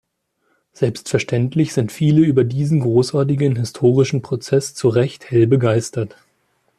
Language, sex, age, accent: German, male, 19-29, Deutschland Deutsch